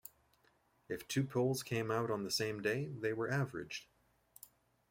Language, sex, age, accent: English, male, 30-39, Canadian English